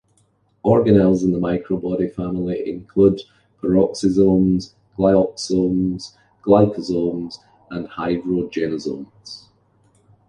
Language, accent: English, Scottish English